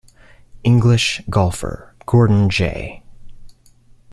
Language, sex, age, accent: English, male, 19-29, United States English